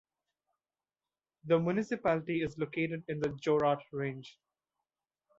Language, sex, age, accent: English, male, 19-29, India and South Asia (India, Pakistan, Sri Lanka)